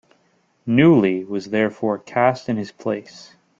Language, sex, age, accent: English, male, 19-29, United States English